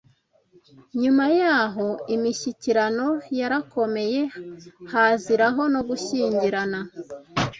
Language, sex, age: Kinyarwanda, female, 19-29